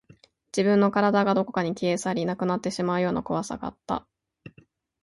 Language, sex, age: Japanese, female, 19-29